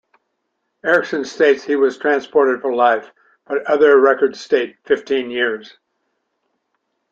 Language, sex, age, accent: English, male, 70-79, Canadian English